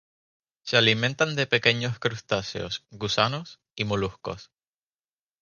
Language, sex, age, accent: Spanish, male, 19-29, España: Islas Canarias